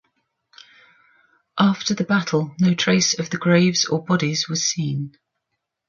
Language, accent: English, England English